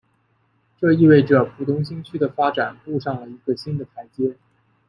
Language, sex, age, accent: Chinese, male, 19-29, 出生地：江苏省